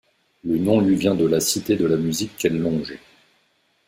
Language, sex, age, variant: French, male, 50-59, Français de métropole